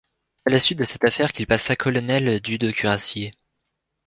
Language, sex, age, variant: French, male, 19-29, Français de métropole